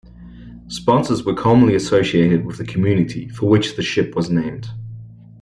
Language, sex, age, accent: English, male, 30-39, Australian English